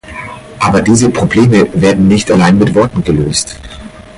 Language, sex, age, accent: German, male, 40-49, Deutschland Deutsch